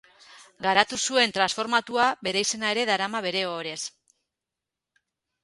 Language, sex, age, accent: Basque, female, 40-49, Mendebalekoa (Araba, Bizkaia, Gipuzkoako mendebaleko herri batzuk)